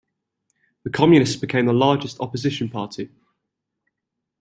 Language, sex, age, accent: English, male, 19-29, England English